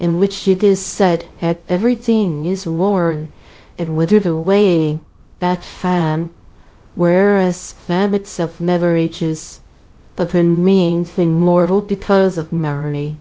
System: TTS, VITS